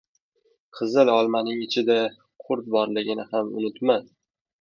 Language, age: Uzbek, 19-29